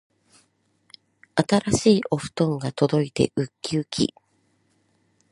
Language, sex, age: Japanese, female, 40-49